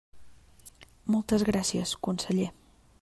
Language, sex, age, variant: Catalan, female, 30-39, Central